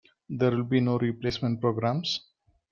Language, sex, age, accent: English, male, 30-39, India and South Asia (India, Pakistan, Sri Lanka)